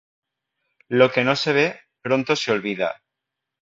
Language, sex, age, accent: Spanish, male, 19-29, España: Centro-Sur peninsular (Madrid, Toledo, Castilla-La Mancha)